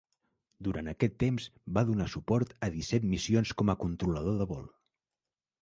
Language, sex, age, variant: Catalan, male, 40-49, Central